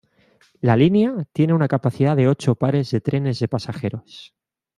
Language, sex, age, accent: Spanish, male, 30-39, España: Centro-Sur peninsular (Madrid, Toledo, Castilla-La Mancha)